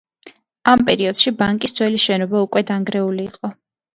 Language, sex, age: Georgian, female, 30-39